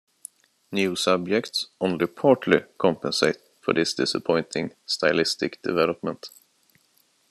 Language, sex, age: English, male, 30-39